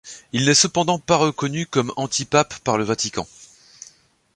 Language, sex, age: French, male, 30-39